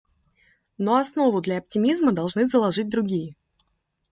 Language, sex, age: Russian, female, 19-29